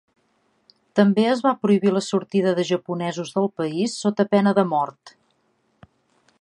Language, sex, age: Catalan, female, 40-49